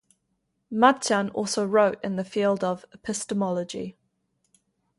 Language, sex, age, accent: English, female, 19-29, New Zealand English